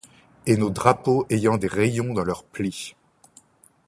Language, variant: French, Français de métropole